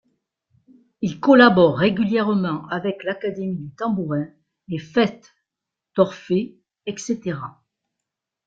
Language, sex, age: French, female, 60-69